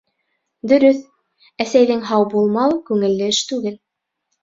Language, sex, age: Bashkir, female, 30-39